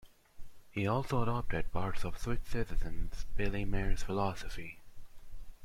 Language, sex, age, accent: English, male, under 19, India and South Asia (India, Pakistan, Sri Lanka)